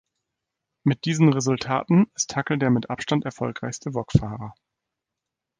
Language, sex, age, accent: German, male, 30-39, Deutschland Deutsch